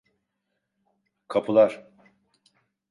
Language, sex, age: Turkish, male, 60-69